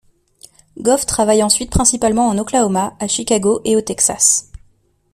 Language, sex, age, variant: French, female, 19-29, Français de métropole